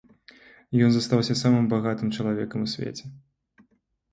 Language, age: Belarusian, 19-29